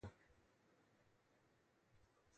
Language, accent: English, India and South Asia (India, Pakistan, Sri Lanka)